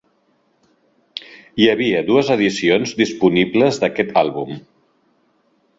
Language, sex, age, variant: Catalan, male, 50-59, Central